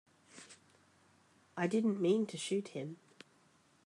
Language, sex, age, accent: English, female, 40-49, Australian English